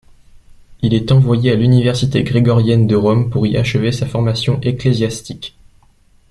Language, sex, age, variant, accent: French, male, 19-29, Français des départements et régions d'outre-mer, Français de La Réunion